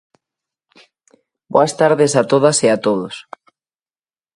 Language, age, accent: Galician, 19-29, Normativo (estándar)